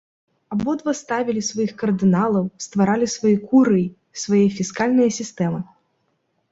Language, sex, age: Belarusian, female, 19-29